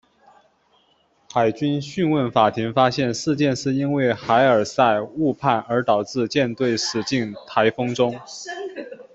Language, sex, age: Chinese, male, 30-39